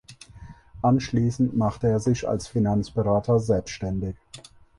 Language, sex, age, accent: German, male, 30-39, Deutschland Deutsch